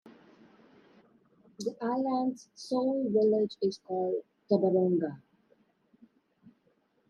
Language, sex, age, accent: English, female, 19-29, India and South Asia (India, Pakistan, Sri Lanka)